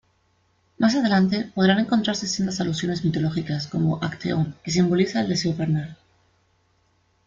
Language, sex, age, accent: Spanish, female, 30-39, España: Centro-Sur peninsular (Madrid, Toledo, Castilla-La Mancha)